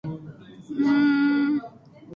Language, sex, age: English, female, 19-29